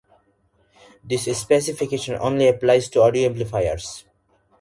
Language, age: English, 19-29